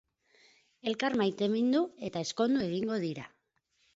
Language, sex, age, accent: Basque, female, 40-49, Mendebalekoa (Araba, Bizkaia, Gipuzkoako mendebaleko herri batzuk)